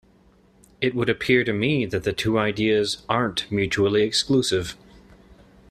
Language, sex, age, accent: English, male, 19-29, United States English